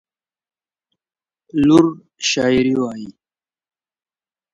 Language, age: Pashto, 19-29